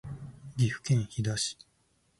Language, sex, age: Japanese, male, 19-29